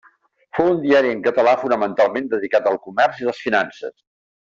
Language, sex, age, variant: Catalan, male, 70-79, Central